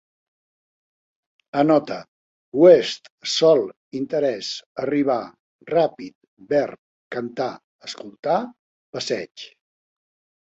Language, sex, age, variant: Catalan, male, 70-79, Central